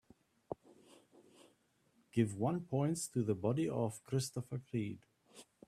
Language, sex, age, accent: English, male, 60-69, Southern African (South Africa, Zimbabwe, Namibia)